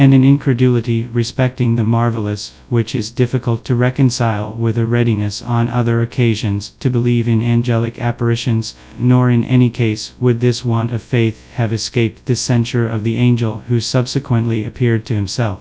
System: TTS, FastPitch